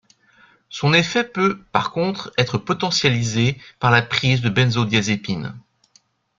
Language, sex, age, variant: French, male, 40-49, Français de métropole